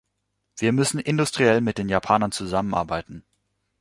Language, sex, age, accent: German, male, 19-29, Deutschland Deutsch